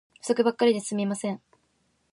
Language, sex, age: Japanese, female, 19-29